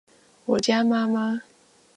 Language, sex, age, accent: Chinese, female, 19-29, 出生地：臺北市